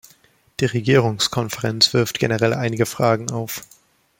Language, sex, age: German, male, 19-29